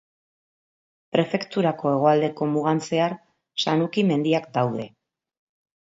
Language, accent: Basque, Mendebalekoa (Araba, Bizkaia, Gipuzkoako mendebaleko herri batzuk)